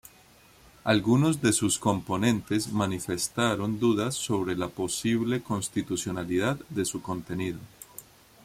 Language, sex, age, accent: Spanish, male, 40-49, Andino-Pacífico: Colombia, Perú, Ecuador, oeste de Bolivia y Venezuela andina